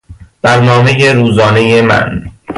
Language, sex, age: Persian, male, 19-29